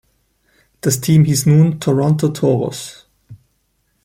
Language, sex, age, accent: German, male, 30-39, Österreichisches Deutsch